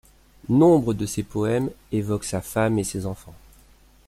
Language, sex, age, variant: French, male, 30-39, Français de métropole